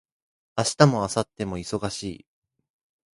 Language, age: Japanese, 19-29